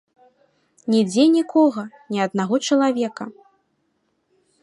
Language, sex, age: Belarusian, female, 19-29